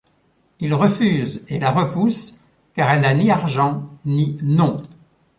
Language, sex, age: French, male, 70-79